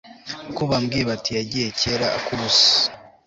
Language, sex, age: Kinyarwanda, male, 19-29